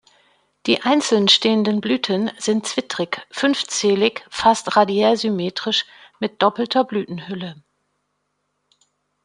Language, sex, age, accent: German, female, 50-59, Deutschland Deutsch